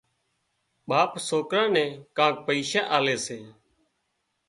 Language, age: Wadiyara Koli, 19-29